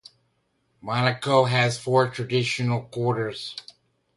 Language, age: English, 60-69